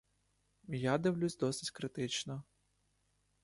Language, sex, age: Ukrainian, male, 19-29